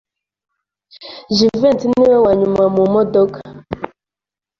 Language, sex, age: Kinyarwanda, female, 19-29